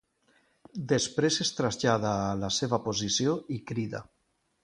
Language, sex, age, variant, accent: Catalan, male, 50-59, Valencià central, valencià